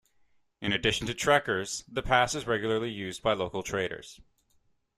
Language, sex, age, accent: English, male, 19-29, Canadian English